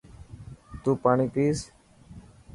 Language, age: Dhatki, 30-39